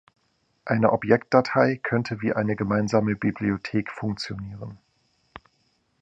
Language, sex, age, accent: German, male, 30-39, Deutschland Deutsch